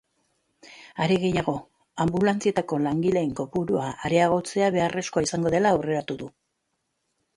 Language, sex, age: Basque, female, 50-59